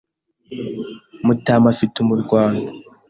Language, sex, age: Kinyarwanda, male, 19-29